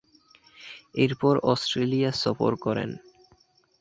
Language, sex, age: Bengali, male, under 19